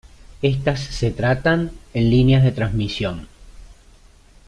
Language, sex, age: Spanish, male, 30-39